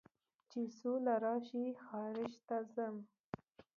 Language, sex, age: Pashto, female, under 19